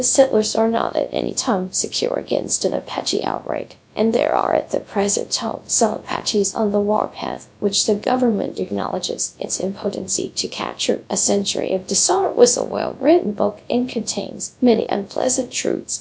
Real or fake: fake